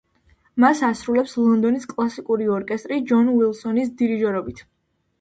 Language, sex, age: Georgian, female, under 19